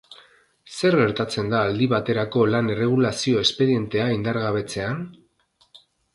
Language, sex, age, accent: Basque, male, 30-39, Mendebalekoa (Araba, Bizkaia, Gipuzkoako mendebaleko herri batzuk)